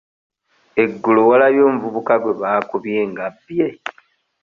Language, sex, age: Ganda, male, 30-39